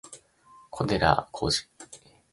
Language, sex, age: Japanese, male, 19-29